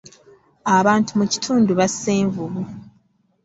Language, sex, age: Ganda, female, 19-29